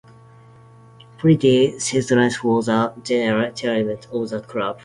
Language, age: English, 19-29